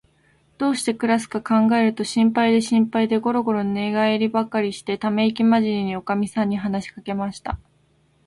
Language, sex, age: Japanese, female, 19-29